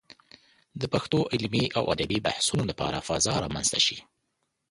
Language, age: Pashto, 30-39